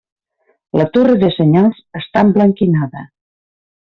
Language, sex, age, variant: Catalan, female, 50-59, Septentrional